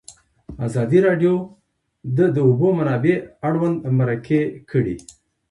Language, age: Pashto, 50-59